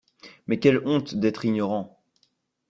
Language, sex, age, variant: French, male, 19-29, Français de métropole